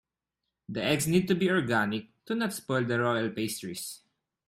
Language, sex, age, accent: English, male, 19-29, Filipino